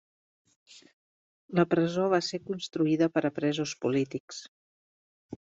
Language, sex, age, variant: Catalan, female, 50-59, Central